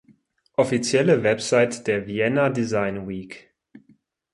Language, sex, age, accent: German, male, 30-39, Deutschland Deutsch